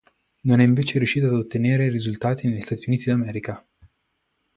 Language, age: Italian, 19-29